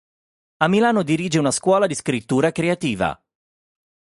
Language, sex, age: Italian, male, 30-39